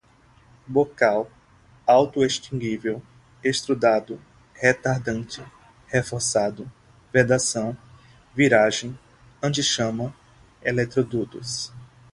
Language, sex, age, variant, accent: Portuguese, male, 19-29, Portuguese (Brasil), Nordestino